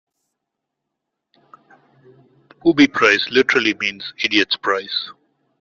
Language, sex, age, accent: English, male, 40-49, India and South Asia (India, Pakistan, Sri Lanka)